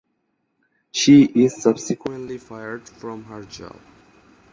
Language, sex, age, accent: English, male, 19-29, United States English